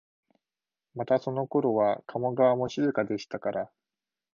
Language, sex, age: Japanese, male, 19-29